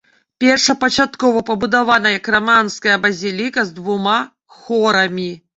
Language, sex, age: Belarusian, female, 40-49